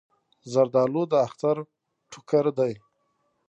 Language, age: Pashto, 30-39